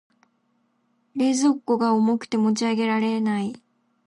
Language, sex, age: Japanese, female, under 19